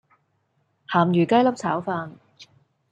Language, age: Cantonese, 30-39